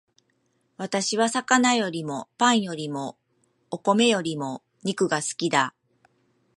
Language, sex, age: Japanese, female, 50-59